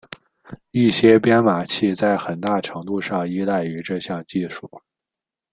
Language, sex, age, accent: Chinese, male, 19-29, 出生地：河南省